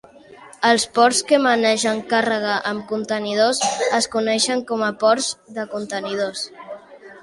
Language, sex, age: Catalan, male, under 19